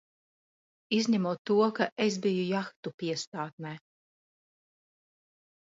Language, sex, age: Latvian, female, 40-49